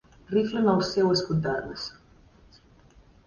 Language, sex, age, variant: Catalan, female, 19-29, Central